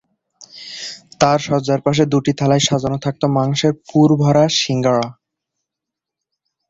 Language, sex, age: Bengali, male, 19-29